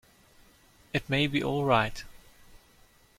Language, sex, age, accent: English, male, 19-29, Southern African (South Africa, Zimbabwe, Namibia)